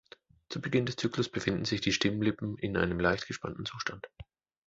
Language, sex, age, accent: German, male, 30-39, Deutschland Deutsch